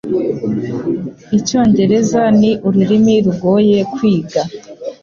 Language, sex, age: Kinyarwanda, female, under 19